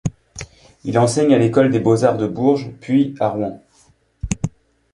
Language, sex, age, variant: French, male, 30-39, Français de métropole